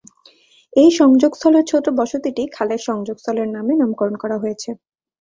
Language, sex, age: Bengali, female, 19-29